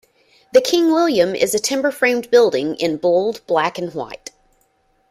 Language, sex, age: English, female, 30-39